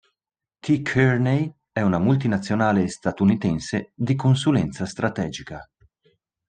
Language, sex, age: Italian, male, 30-39